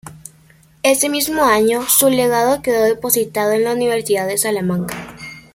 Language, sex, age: Spanish, female, 19-29